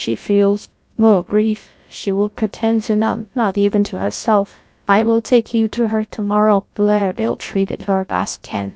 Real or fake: fake